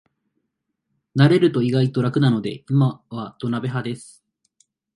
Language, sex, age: Japanese, male, 19-29